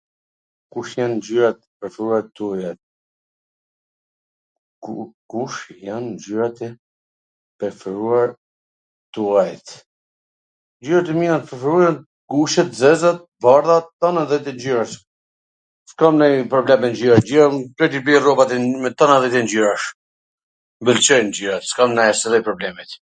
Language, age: Gheg Albanian, 50-59